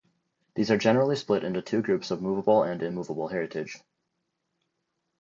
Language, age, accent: English, 30-39, United States English